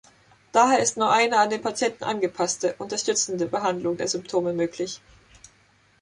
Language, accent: German, Deutschland Deutsch